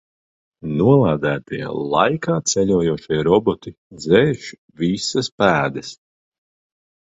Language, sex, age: Latvian, male, 30-39